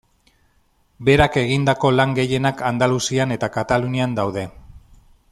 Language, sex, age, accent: Basque, male, 40-49, Mendebalekoa (Araba, Bizkaia, Gipuzkoako mendebaleko herri batzuk)